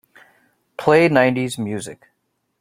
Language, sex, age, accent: English, male, 19-29, United States English